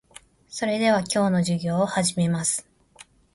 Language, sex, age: Japanese, female, 30-39